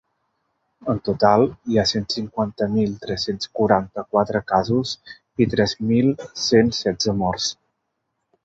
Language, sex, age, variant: Catalan, male, 40-49, Central